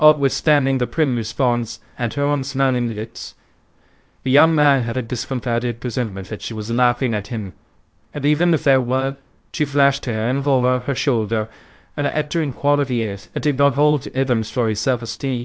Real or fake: fake